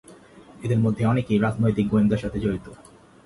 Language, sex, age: Bengali, male, 19-29